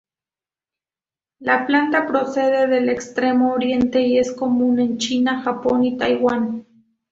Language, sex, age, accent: Spanish, female, 30-39, México